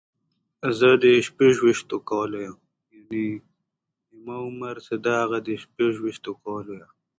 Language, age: Pashto, 19-29